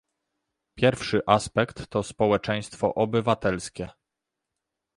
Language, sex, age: Polish, male, 30-39